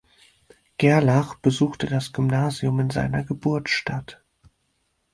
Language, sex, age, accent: German, male, 19-29, Deutschland Deutsch